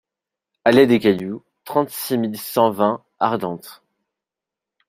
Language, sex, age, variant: French, male, 30-39, Français de métropole